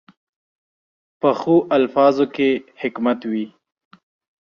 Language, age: Pashto, 19-29